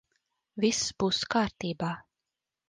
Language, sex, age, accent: Latvian, female, 30-39, Rigas